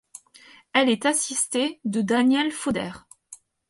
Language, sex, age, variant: French, female, 30-39, Français de métropole